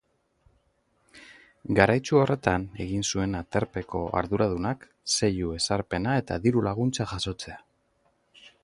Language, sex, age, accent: Basque, male, 40-49, Mendebalekoa (Araba, Bizkaia, Gipuzkoako mendebaleko herri batzuk)